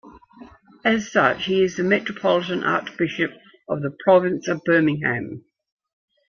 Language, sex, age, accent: English, female, 60-69, Australian English